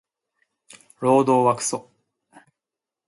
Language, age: Japanese, 19-29